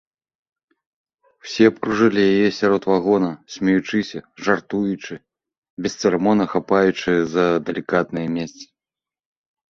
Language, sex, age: Belarusian, male, 30-39